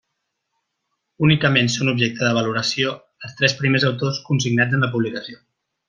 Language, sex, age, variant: Catalan, male, 30-39, Central